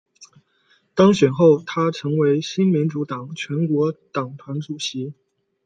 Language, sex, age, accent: Chinese, male, 19-29, 出生地：河北省